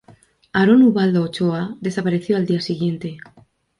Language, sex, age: Spanish, female, 19-29